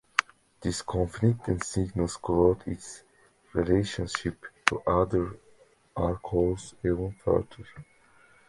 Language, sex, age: English, male, 19-29